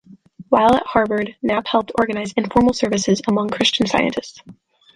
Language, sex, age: English, female, 19-29